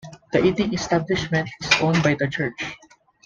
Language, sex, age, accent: English, male, 19-29, Filipino